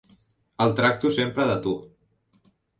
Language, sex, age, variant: Catalan, male, under 19, Central